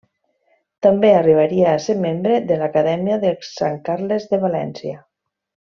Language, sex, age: Catalan, female, 50-59